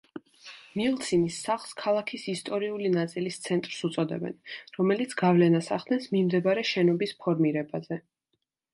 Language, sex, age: Georgian, female, 19-29